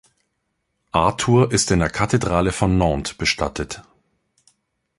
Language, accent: German, Deutschland Deutsch